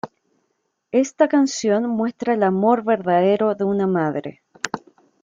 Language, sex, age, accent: Spanish, female, 30-39, Chileno: Chile, Cuyo